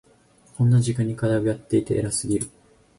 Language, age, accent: Japanese, 19-29, 標準語